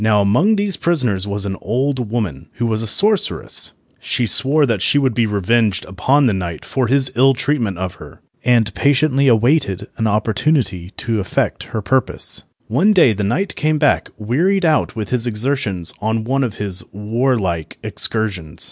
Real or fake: real